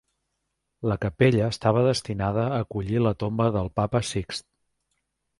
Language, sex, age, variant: Catalan, male, 50-59, Central